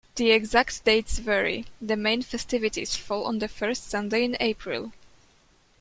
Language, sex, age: English, female, under 19